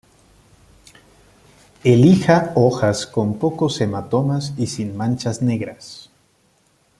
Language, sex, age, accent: Spanish, male, 30-39, Andino-Pacífico: Colombia, Perú, Ecuador, oeste de Bolivia y Venezuela andina